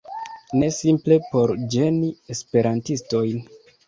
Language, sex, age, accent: Esperanto, male, 19-29, Internacia